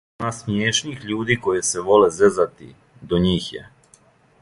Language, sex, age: Serbian, male, 19-29